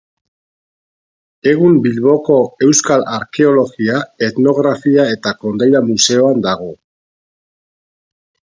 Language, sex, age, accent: Basque, male, 50-59, Mendebalekoa (Araba, Bizkaia, Gipuzkoako mendebaleko herri batzuk)